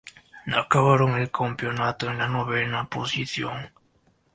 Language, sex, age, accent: Spanish, male, 19-29, Andino-Pacífico: Colombia, Perú, Ecuador, oeste de Bolivia y Venezuela andina